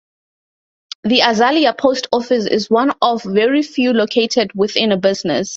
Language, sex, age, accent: English, female, 30-39, Southern African (South Africa, Zimbabwe, Namibia)